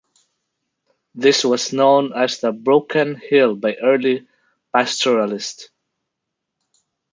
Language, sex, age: English, male, 30-39